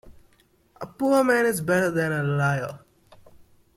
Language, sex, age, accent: English, male, under 19, India and South Asia (India, Pakistan, Sri Lanka)